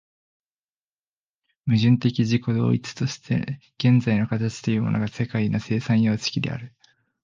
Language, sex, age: Japanese, male, 19-29